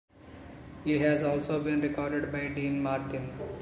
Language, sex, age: English, male, 19-29